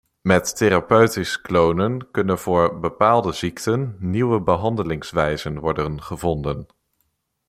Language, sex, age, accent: Dutch, male, under 19, Nederlands Nederlands